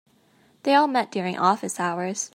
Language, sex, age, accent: English, female, 19-29, United States English